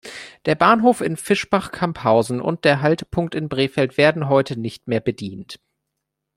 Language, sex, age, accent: German, male, 19-29, Deutschland Deutsch